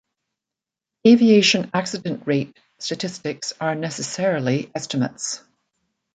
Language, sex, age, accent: English, female, 60-69, Canadian English